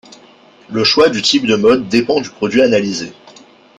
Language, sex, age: French, male, under 19